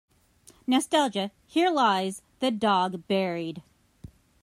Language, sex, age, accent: English, female, 30-39, United States English